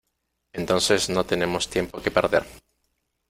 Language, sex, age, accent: Spanish, male, 40-49, Andino-Pacífico: Colombia, Perú, Ecuador, oeste de Bolivia y Venezuela andina